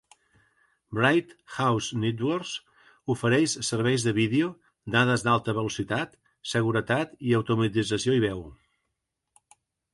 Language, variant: Catalan, Central